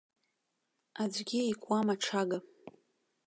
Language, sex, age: Abkhazian, female, 19-29